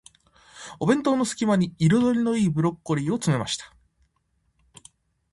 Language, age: Japanese, 19-29